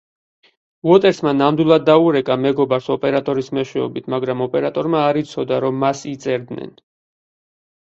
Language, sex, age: Georgian, male, 30-39